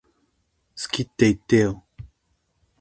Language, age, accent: Japanese, 19-29, 標準語